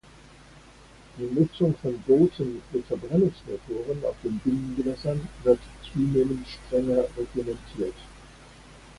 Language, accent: German, Deutschland Deutsch